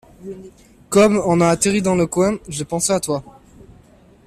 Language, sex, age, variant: French, male, 19-29, Français de métropole